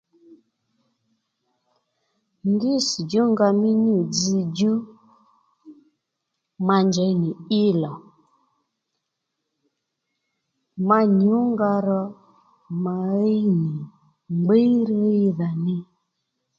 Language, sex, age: Lendu, female, 30-39